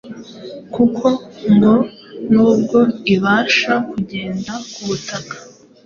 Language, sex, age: Kinyarwanda, female, 19-29